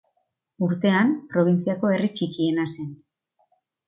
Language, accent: Basque, Mendebalekoa (Araba, Bizkaia, Gipuzkoako mendebaleko herri batzuk)